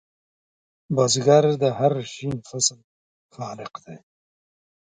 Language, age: Pashto, 60-69